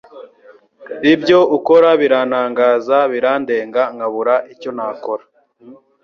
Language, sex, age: Kinyarwanda, male, 19-29